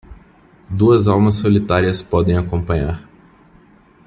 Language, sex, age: Portuguese, male, 19-29